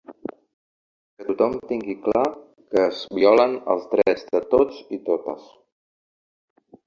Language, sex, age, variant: Catalan, male, 50-59, Central